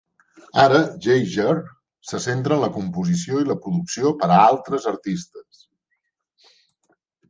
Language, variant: Catalan, Central